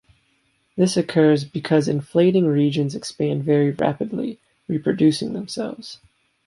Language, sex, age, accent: English, male, 19-29, United States English